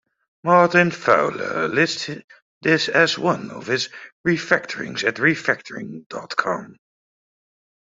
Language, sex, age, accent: English, male, 30-39, England English